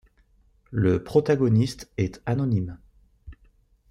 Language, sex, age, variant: French, male, 30-39, Français de métropole